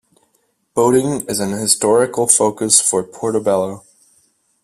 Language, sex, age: English, male, 19-29